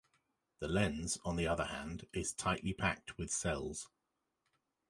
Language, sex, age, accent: English, male, 40-49, England English